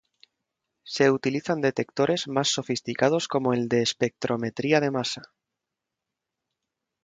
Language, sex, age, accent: Spanish, male, 19-29, España: Centro-Sur peninsular (Madrid, Toledo, Castilla-La Mancha)